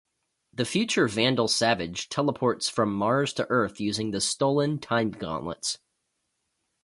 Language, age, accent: English, 19-29, United States English